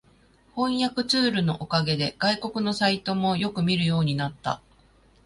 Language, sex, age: Japanese, female, 40-49